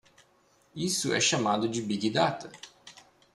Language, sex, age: Portuguese, male, 19-29